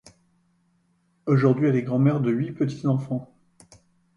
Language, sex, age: French, male, 50-59